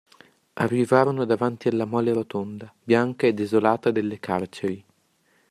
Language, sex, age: Italian, male, under 19